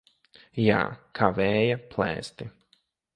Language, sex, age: Latvian, male, 19-29